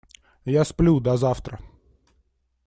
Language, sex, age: Russian, male, 19-29